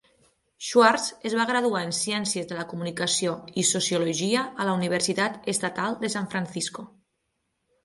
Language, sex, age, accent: Catalan, female, 30-39, Ebrenc